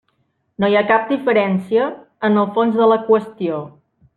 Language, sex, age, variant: Catalan, female, 30-39, Central